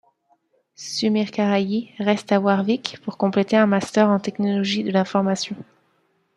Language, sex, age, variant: French, female, 30-39, Français de métropole